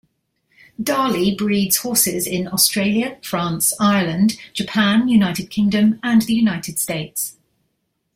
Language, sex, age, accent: English, female, 40-49, England English